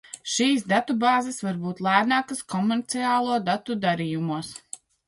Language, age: Latvian, 30-39